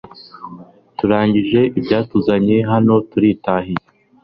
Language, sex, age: Kinyarwanda, male, under 19